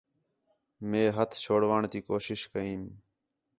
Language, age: Khetrani, 19-29